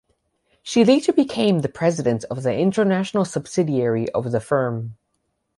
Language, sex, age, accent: English, male, under 19, United States English; England English